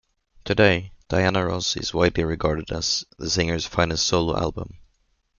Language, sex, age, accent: English, male, 19-29, United States English